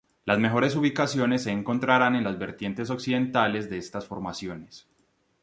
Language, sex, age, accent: Spanish, male, 19-29, Andino-Pacífico: Colombia, Perú, Ecuador, oeste de Bolivia y Venezuela andina